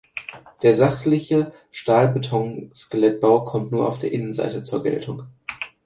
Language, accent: German, Deutschland Deutsch